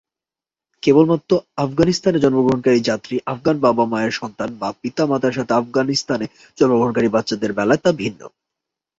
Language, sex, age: Bengali, male, 19-29